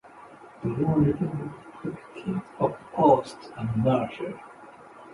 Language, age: English, 30-39